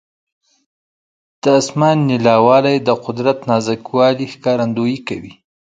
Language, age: Pashto, 19-29